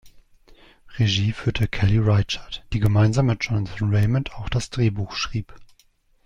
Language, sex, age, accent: German, male, 30-39, Deutschland Deutsch